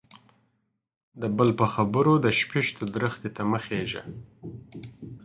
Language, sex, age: Pashto, male, 30-39